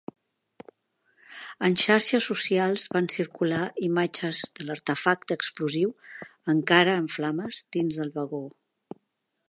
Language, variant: Catalan, Central